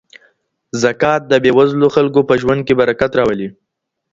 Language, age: Pashto, under 19